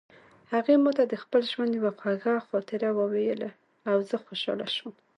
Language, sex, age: Pashto, female, 19-29